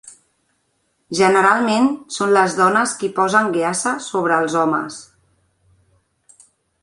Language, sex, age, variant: Catalan, female, 40-49, Nord-Occidental